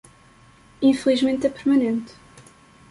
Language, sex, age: Portuguese, female, 19-29